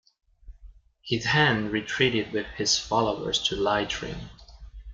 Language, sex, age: English, male, 19-29